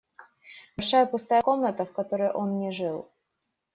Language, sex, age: Russian, female, 19-29